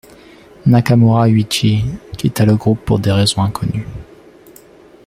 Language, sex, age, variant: French, male, 19-29, Français de métropole